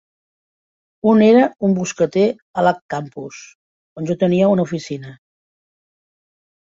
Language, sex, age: Catalan, female, 50-59